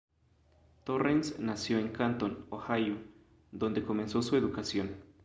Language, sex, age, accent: Spanish, male, 30-39, México